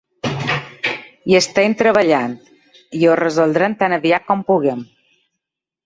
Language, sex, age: Catalan, female, 30-39